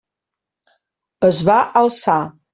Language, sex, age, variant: Catalan, female, 50-59, Central